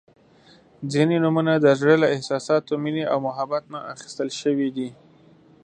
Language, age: Pashto, 19-29